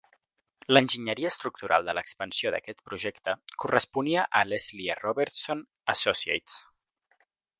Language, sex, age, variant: Catalan, male, under 19, Central